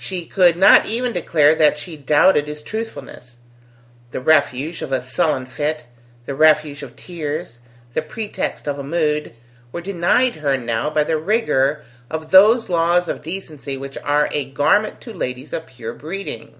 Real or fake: real